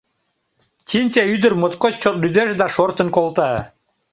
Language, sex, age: Mari, male, 50-59